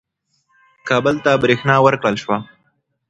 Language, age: Pashto, 19-29